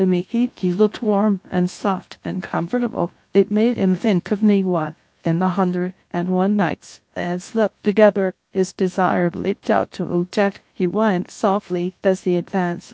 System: TTS, GlowTTS